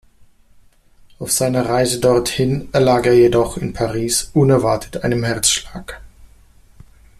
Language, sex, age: German, male, 30-39